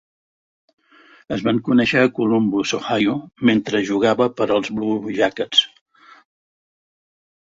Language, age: Catalan, 70-79